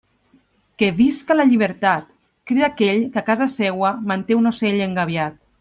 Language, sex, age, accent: Catalan, female, 30-39, valencià